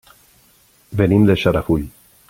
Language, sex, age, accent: Catalan, male, 50-59, valencià